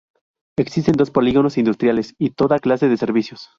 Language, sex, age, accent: Spanish, male, 19-29, México